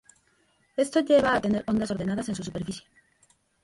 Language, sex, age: Spanish, female, 30-39